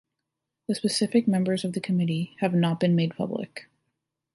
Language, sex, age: English, female, 19-29